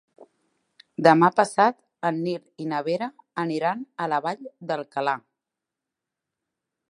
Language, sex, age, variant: Catalan, female, 30-39, Central